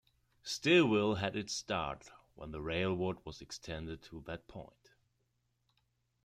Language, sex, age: English, male, 30-39